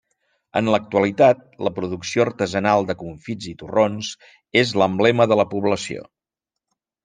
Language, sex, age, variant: Catalan, male, 50-59, Central